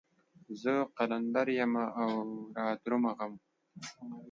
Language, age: Pashto, 19-29